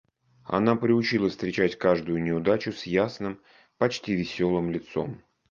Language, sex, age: Russian, male, 30-39